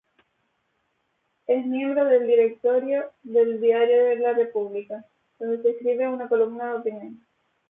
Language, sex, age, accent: Spanish, female, 19-29, España: Islas Canarias